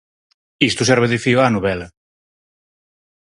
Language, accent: Galician, Normativo (estándar)